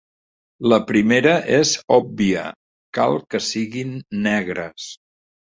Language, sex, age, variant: Catalan, male, 60-69, Central